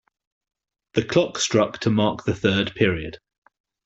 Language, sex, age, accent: English, male, 40-49, England English